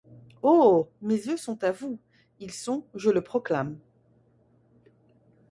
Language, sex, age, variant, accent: French, female, 30-39, Français du nord de l'Afrique, Français du Maroc